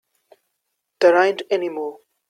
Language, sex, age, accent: English, male, 19-29, India and South Asia (India, Pakistan, Sri Lanka)